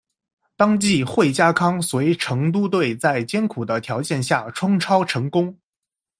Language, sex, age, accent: Chinese, male, 19-29, 出生地：江苏省